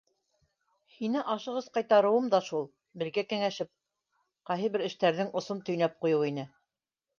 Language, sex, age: Bashkir, female, 60-69